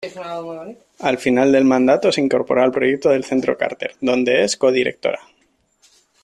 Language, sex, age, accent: Spanish, male, 40-49, España: Norte peninsular (Asturias, Castilla y León, Cantabria, País Vasco, Navarra, Aragón, La Rioja, Guadalajara, Cuenca)